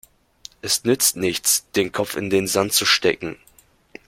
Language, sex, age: German, male, 19-29